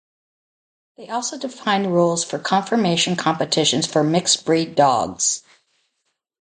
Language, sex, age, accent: English, female, 60-69, United States English